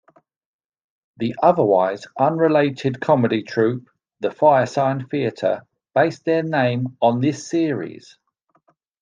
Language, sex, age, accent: English, male, 40-49, England English